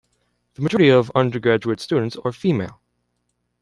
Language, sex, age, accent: English, male, under 19, United States English